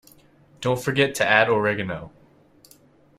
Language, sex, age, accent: English, male, 19-29, United States English